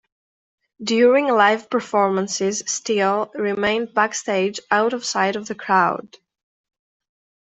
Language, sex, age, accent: English, female, 19-29, United States English